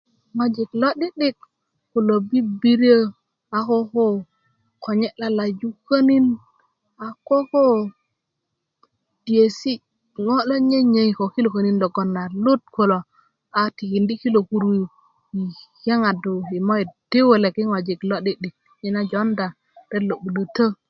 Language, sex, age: Kuku, female, 30-39